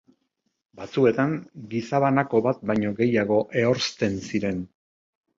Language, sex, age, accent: Basque, male, 60-69, Erdialdekoa edo Nafarra (Gipuzkoa, Nafarroa)